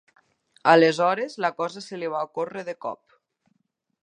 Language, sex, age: Catalan, female, 30-39